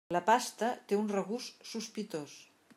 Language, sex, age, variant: Catalan, female, 50-59, Central